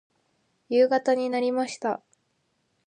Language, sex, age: Japanese, female, 19-29